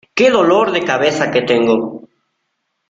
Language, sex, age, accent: Spanish, male, 19-29, México